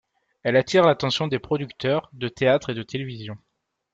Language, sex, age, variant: French, male, 19-29, Français de métropole